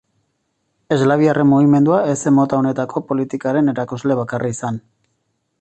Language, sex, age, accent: Basque, male, 40-49, Erdialdekoa edo Nafarra (Gipuzkoa, Nafarroa)